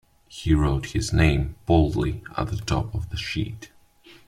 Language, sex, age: English, male, 19-29